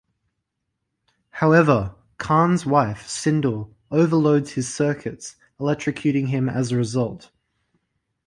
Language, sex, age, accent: English, male, 19-29, Australian English